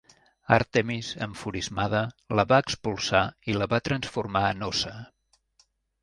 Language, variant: Catalan, Central